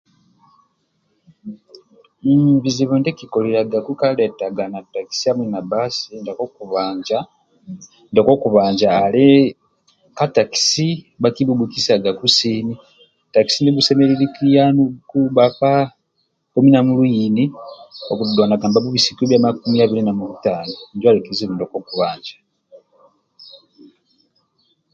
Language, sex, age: Amba (Uganda), male, 30-39